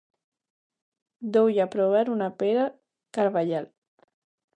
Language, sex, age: Galician, female, 19-29